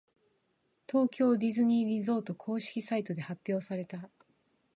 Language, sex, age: Japanese, female, 50-59